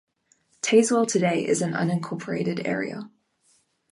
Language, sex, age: English, female, 19-29